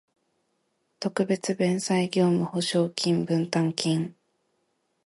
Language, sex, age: Japanese, female, 19-29